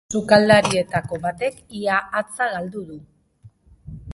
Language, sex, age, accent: Basque, female, 40-49, Mendebalekoa (Araba, Bizkaia, Gipuzkoako mendebaleko herri batzuk)